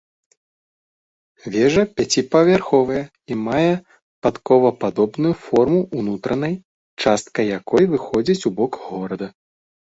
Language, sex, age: Belarusian, male, 19-29